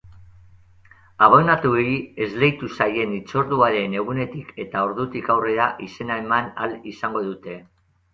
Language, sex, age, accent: Basque, male, 50-59, Mendebalekoa (Araba, Bizkaia, Gipuzkoako mendebaleko herri batzuk)